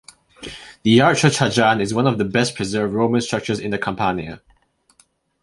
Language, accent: English, Malaysian English